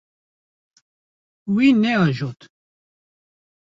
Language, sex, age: Kurdish, male, 50-59